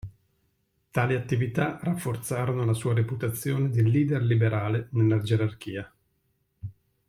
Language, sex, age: Italian, male, 40-49